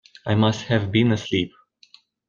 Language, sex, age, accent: English, male, 30-39, United States English